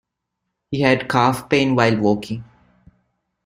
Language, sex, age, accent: English, male, 19-29, India and South Asia (India, Pakistan, Sri Lanka)